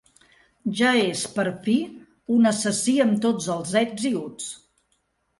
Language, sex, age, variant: Catalan, female, 60-69, Central